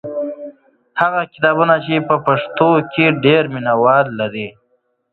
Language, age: Pashto, 19-29